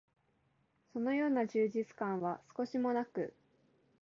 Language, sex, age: Japanese, female, 19-29